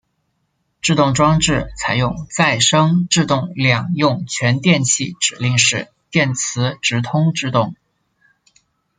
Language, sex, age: Chinese, male, 30-39